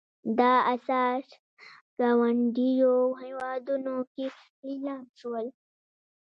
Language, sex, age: Pashto, female, under 19